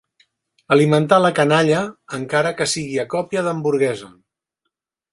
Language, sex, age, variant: Catalan, male, 50-59, Central